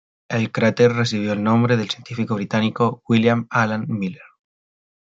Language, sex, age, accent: Spanish, male, 19-29, Chileno: Chile, Cuyo